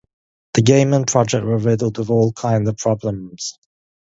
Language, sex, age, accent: English, male, 19-29, England English